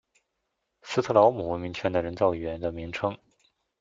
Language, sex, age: Chinese, male, 19-29